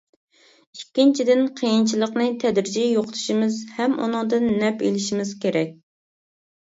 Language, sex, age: Uyghur, female, 19-29